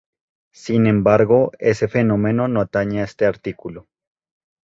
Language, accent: Spanish, Andino-Pacífico: Colombia, Perú, Ecuador, oeste de Bolivia y Venezuela andina